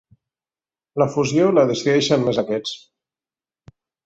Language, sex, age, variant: Catalan, male, 40-49, Central